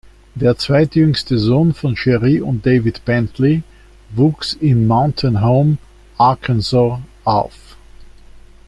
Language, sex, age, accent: German, male, 60-69, Österreichisches Deutsch